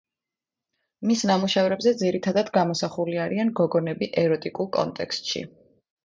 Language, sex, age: Georgian, female, 30-39